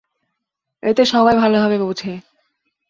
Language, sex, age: Bengali, female, 19-29